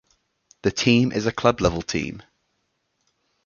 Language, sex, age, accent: English, male, 19-29, England English